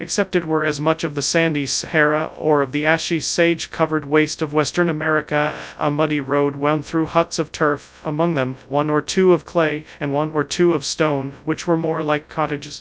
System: TTS, FastPitch